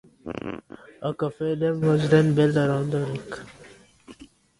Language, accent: English, India and South Asia (India, Pakistan, Sri Lanka)